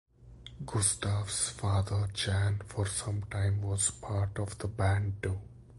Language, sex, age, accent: English, male, 19-29, India and South Asia (India, Pakistan, Sri Lanka)